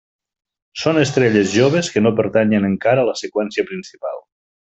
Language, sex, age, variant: Catalan, male, 40-49, Nord-Occidental